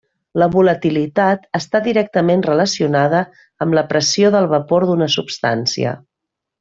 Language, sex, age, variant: Catalan, female, 40-49, Central